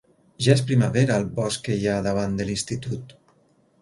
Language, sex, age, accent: Catalan, male, 50-59, valencià